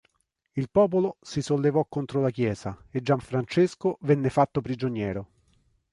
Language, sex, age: Italian, male, 40-49